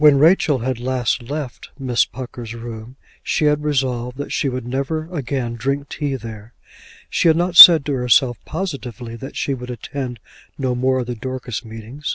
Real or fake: real